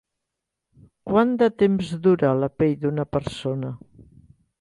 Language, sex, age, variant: Catalan, female, 60-69, Central